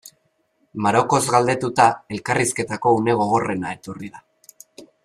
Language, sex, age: Basque, male, 19-29